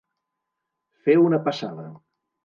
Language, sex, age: Catalan, male, 80-89